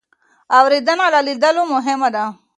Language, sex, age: Pashto, female, 19-29